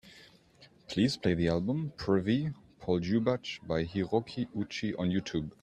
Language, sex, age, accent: English, male, 19-29, England English